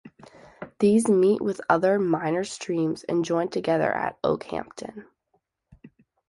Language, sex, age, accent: English, female, 19-29, United States English